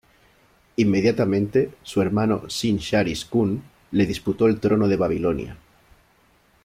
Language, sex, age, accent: Spanish, male, 30-39, España: Sur peninsular (Andalucia, Extremadura, Murcia)